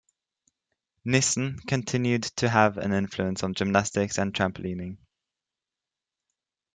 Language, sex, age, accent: English, male, under 19, England English